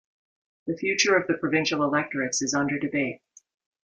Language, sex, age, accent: English, female, 50-59, United States English